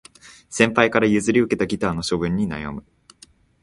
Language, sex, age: Japanese, male, 19-29